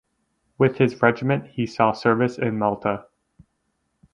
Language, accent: English, Canadian English